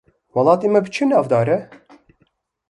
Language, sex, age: Kurdish, male, 19-29